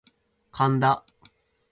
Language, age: Japanese, 19-29